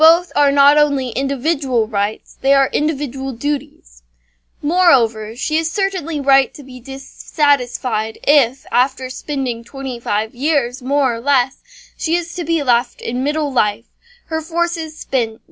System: none